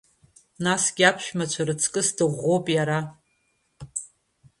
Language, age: Abkhazian, under 19